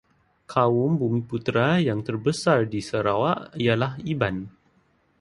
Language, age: Malay, 19-29